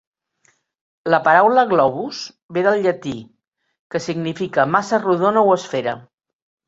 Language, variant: Catalan, Central